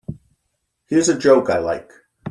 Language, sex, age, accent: English, male, 50-59, United States English